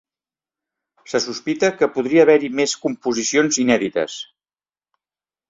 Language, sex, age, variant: Catalan, male, 50-59, Central